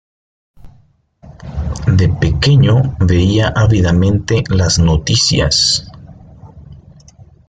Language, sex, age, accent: Spanish, male, 30-39, México